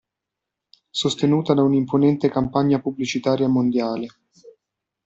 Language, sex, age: Italian, male, 30-39